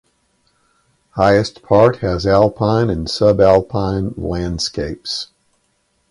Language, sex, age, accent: English, male, 60-69, United States English